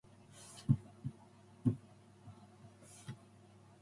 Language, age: English, 19-29